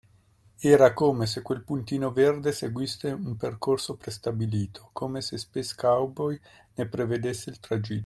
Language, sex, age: Italian, male, 40-49